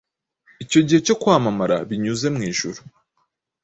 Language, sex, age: Kinyarwanda, male, 19-29